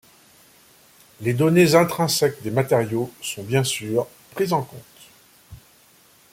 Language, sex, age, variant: French, male, 50-59, Français de métropole